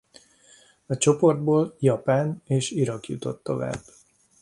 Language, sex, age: Hungarian, male, 50-59